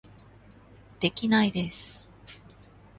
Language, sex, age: Japanese, female, 30-39